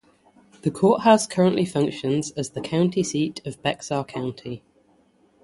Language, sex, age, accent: English, female, 30-39, England English; yorkshire